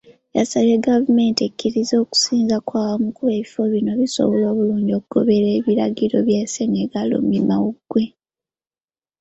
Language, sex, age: Ganda, female, under 19